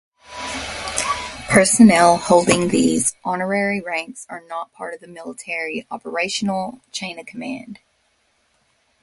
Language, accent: English, United States English